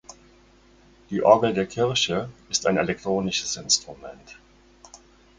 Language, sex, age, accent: German, male, 60-69, Deutschland Deutsch